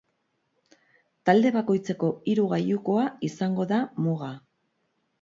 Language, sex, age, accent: Basque, female, 40-49, Erdialdekoa edo Nafarra (Gipuzkoa, Nafarroa)